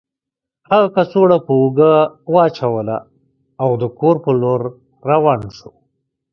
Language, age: Pashto, 30-39